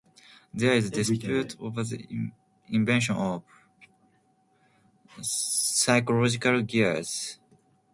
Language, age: English, 19-29